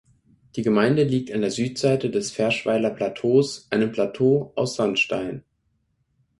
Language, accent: German, Deutschland Deutsch